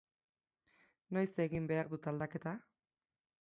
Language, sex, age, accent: Basque, female, 30-39, Erdialdekoa edo Nafarra (Gipuzkoa, Nafarroa)